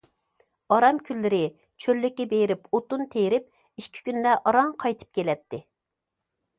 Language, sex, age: Uyghur, female, 40-49